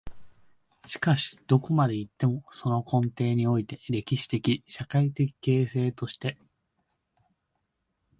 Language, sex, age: Japanese, male, 19-29